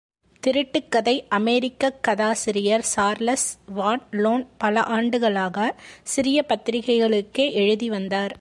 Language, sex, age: Tamil, female, 30-39